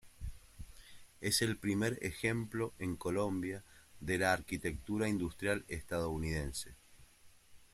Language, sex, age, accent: Spanish, male, 40-49, Rioplatense: Argentina, Uruguay, este de Bolivia, Paraguay